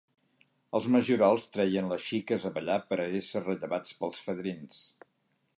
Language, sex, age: Catalan, male, 50-59